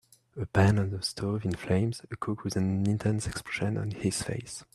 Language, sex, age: English, male, 19-29